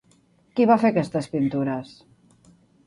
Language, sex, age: Catalan, female, 50-59